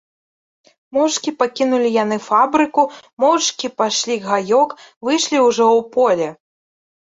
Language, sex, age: Belarusian, female, 19-29